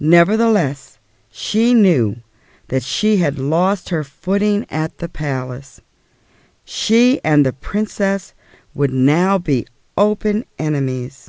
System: none